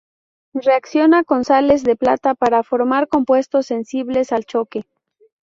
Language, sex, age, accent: Spanish, female, 19-29, México